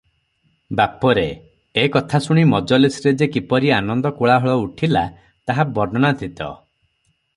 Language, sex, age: Odia, male, 30-39